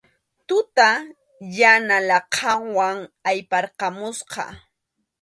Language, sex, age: Arequipa-La Unión Quechua, female, 30-39